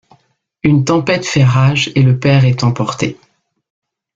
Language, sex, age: French, female, 40-49